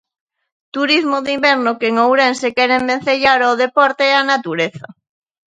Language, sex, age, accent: Galician, female, 30-39, Central (gheada)